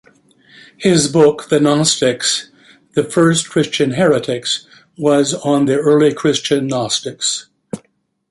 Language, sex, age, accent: English, male, 80-89, United States English